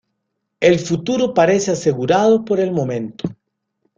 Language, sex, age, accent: Spanish, male, 50-59, América central